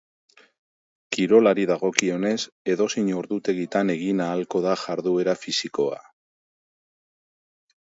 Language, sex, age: Basque, male, 50-59